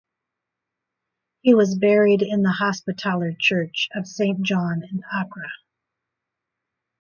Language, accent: English, United States English